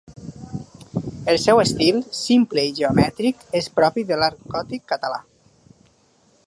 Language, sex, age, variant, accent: Catalan, male, 30-39, Valencià meridional, valencià